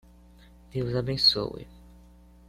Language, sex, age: Portuguese, male, under 19